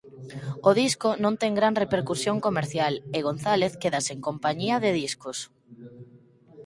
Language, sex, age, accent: Galician, female, 19-29, Normativo (estándar)